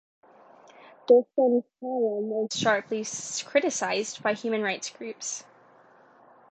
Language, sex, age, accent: English, female, 19-29, United States English